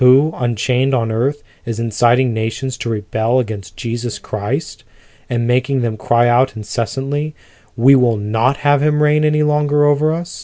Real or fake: real